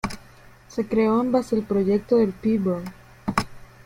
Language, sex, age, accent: Spanish, female, 19-29, México